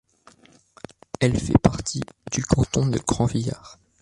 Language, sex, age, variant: French, male, 19-29, Français de métropole